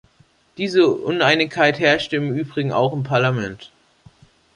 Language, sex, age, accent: German, male, under 19, Deutschland Deutsch